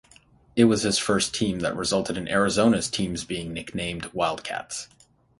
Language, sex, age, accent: English, male, 30-39, United States English; Canadian English